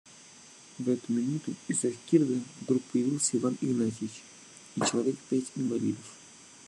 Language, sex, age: Russian, male, 19-29